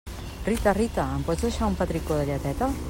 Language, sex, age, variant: Catalan, female, 50-59, Central